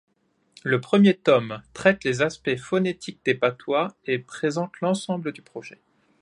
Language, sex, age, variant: French, male, 19-29, Français de métropole